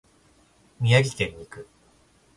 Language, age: Japanese, 30-39